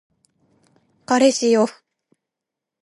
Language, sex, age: Japanese, female, 19-29